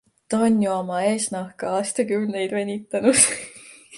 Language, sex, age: Estonian, female, 19-29